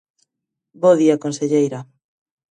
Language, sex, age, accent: Galician, female, 19-29, Normativo (estándar)